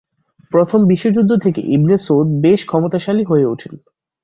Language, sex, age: Bengali, male, 19-29